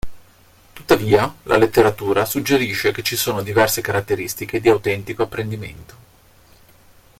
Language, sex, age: Italian, male, 40-49